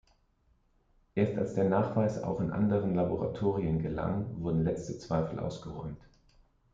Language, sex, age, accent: German, male, 40-49, Deutschland Deutsch